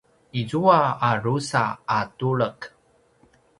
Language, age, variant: Paiwan, 30-39, pinayuanan a kinaikacedasan (東排灣語)